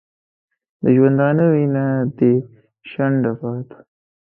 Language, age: Pashto, 19-29